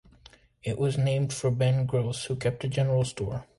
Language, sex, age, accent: English, male, 19-29, United States English